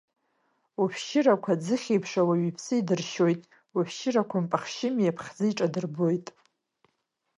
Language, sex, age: Abkhazian, female, 30-39